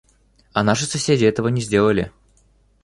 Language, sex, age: Russian, male, 19-29